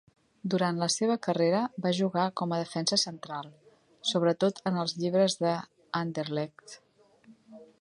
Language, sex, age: Catalan, female, 40-49